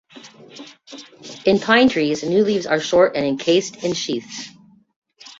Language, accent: English, United States English